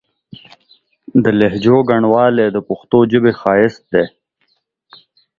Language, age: Pashto, 19-29